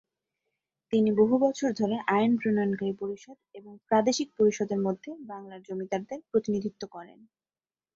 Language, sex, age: Bengali, female, 19-29